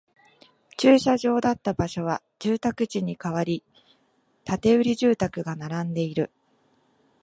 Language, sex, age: Japanese, female, 19-29